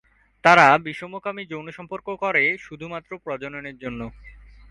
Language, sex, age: Bengali, male, 19-29